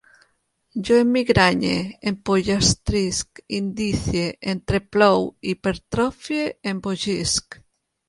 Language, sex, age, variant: Catalan, female, 40-49, Central